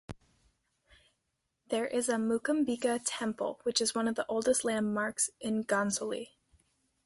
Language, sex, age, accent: English, female, under 19, United States English